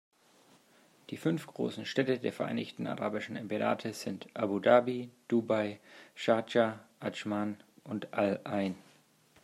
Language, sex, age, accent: German, male, 30-39, Deutschland Deutsch